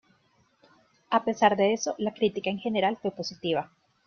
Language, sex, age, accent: Spanish, female, 19-29, Andino-Pacífico: Colombia, Perú, Ecuador, oeste de Bolivia y Venezuela andina